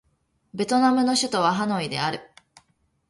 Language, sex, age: Japanese, female, 19-29